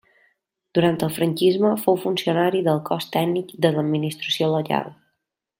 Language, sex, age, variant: Catalan, female, 19-29, Balear